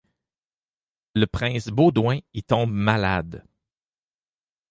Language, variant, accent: French, Français d'Amérique du Nord, Français du Canada